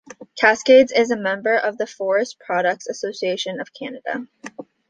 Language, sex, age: English, female, under 19